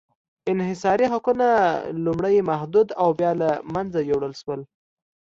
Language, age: Pashto, 19-29